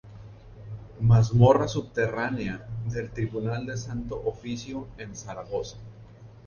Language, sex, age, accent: Spanish, male, 30-39, México